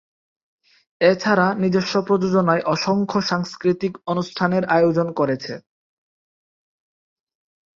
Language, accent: Bengali, Bangladeshi; শুদ্ধ বাংলা